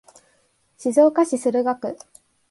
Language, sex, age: Japanese, female, 19-29